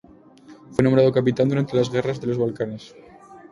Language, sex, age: Spanish, male, 19-29